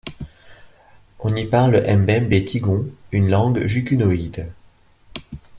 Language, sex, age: French, male, 40-49